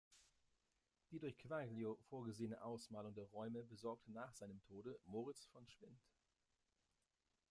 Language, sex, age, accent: German, male, 30-39, Deutschland Deutsch